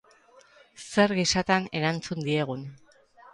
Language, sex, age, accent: Basque, female, 50-59, Erdialdekoa edo Nafarra (Gipuzkoa, Nafarroa)